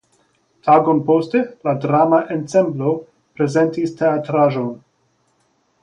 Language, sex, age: Esperanto, male, 30-39